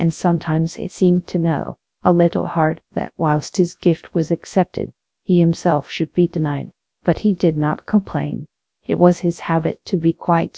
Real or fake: fake